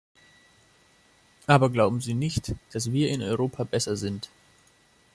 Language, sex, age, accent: German, male, 19-29, Österreichisches Deutsch